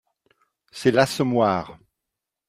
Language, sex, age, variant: French, male, 40-49, Français d'Europe